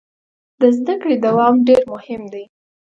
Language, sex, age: Pashto, female, under 19